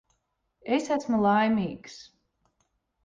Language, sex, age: Latvian, female, 30-39